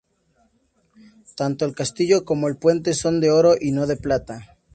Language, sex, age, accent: Spanish, male, 19-29, México